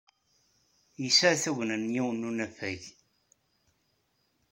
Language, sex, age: Kabyle, male, 60-69